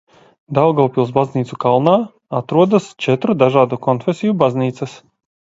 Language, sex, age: Latvian, male, 40-49